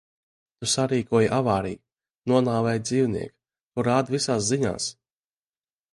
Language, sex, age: Latvian, male, 19-29